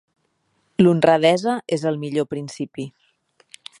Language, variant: Catalan, Central